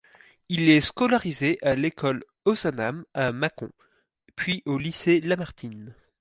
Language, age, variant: French, 19-29, Français de métropole